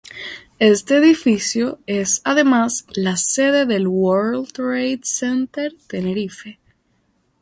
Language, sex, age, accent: Spanish, female, under 19, Caribe: Cuba, Venezuela, Puerto Rico, República Dominicana, Panamá, Colombia caribeña, México caribeño, Costa del golfo de México